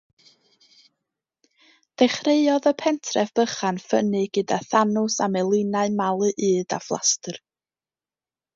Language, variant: Welsh, North-Western Welsh